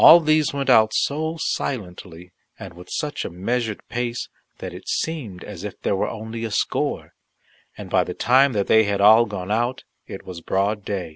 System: none